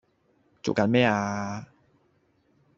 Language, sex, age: Cantonese, male, 30-39